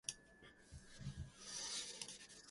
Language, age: English, 19-29